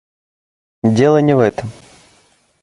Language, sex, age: Russian, male, under 19